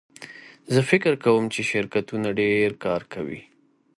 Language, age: Pashto, 30-39